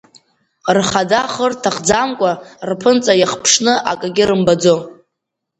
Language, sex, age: Abkhazian, female, under 19